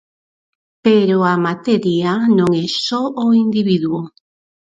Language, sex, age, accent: Galician, female, 40-49, Normativo (estándar)